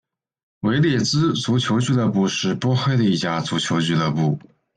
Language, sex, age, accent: Chinese, male, 19-29, 出生地：山东省